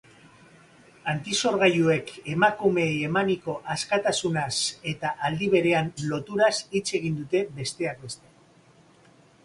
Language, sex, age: Basque, male, 50-59